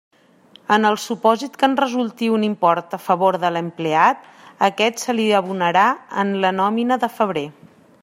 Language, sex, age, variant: Catalan, female, 40-49, Central